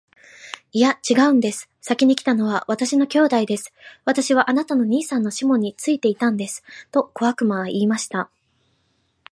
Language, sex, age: Japanese, female, 19-29